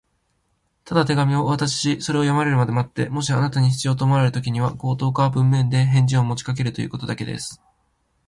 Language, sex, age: Japanese, male, 19-29